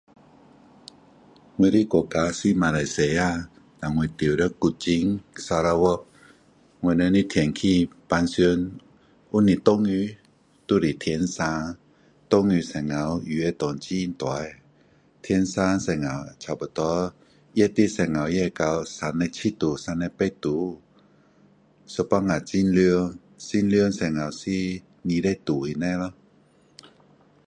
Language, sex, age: Min Dong Chinese, male, 50-59